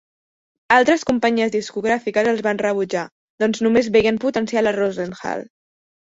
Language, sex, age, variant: Catalan, female, under 19, Central